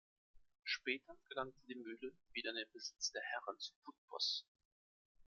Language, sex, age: German, male, 19-29